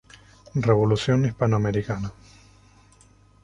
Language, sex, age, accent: Spanish, male, 19-29, España: Islas Canarias